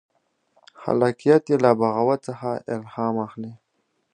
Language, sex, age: Pashto, male, under 19